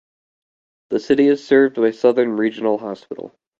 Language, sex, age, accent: English, male, 19-29, United States English